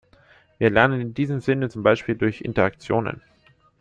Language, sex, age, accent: German, male, under 19, Deutschland Deutsch